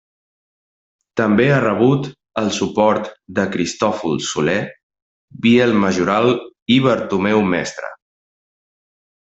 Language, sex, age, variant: Catalan, male, 19-29, Central